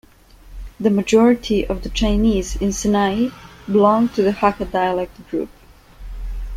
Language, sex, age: English, female, 19-29